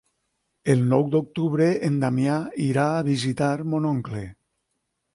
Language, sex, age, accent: Catalan, male, 60-69, valencià